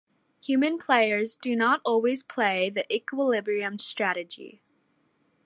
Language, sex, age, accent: English, female, under 19, United States English